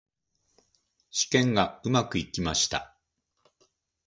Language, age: Japanese, 50-59